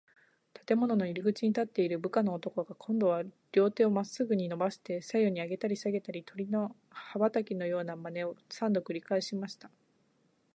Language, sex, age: Japanese, female, 19-29